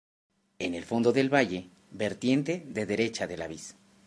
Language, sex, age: Spanish, male, 30-39